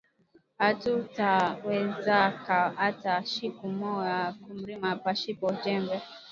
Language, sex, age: Swahili, female, 19-29